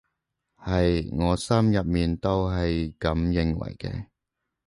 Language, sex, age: Cantonese, male, 30-39